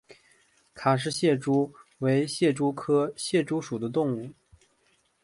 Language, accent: Chinese, 出生地：辽宁省